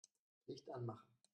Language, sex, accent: German, male, Deutschland Deutsch